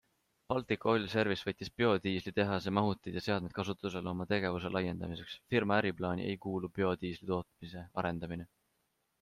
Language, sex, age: Estonian, male, 19-29